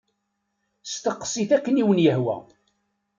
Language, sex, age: Kabyle, male, 60-69